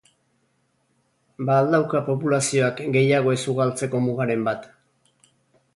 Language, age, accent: Basque, 60-69, Erdialdekoa edo Nafarra (Gipuzkoa, Nafarroa)